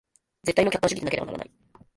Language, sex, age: Japanese, female, 19-29